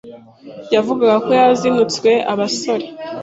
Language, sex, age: Kinyarwanda, female, 19-29